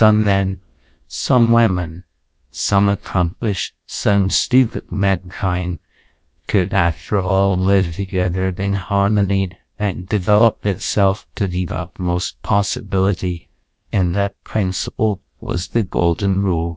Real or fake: fake